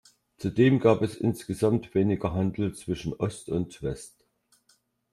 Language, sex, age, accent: German, male, 50-59, Deutschland Deutsch